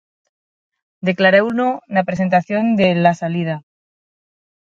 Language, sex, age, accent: Galician, female, 30-39, Normativo (estándar); Neofalante